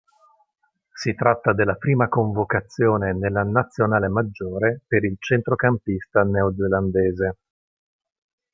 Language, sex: Italian, male